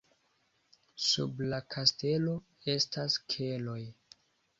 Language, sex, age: Esperanto, male, 19-29